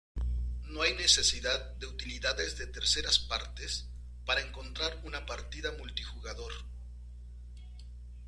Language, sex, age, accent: Spanish, male, 50-59, México